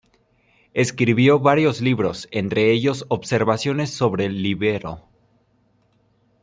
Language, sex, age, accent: Spanish, male, 19-29, México